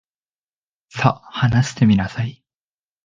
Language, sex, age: Japanese, male, 19-29